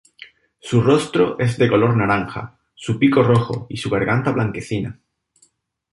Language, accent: Spanish, España: Sur peninsular (Andalucia, Extremadura, Murcia)